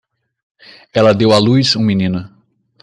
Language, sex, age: Portuguese, male, 19-29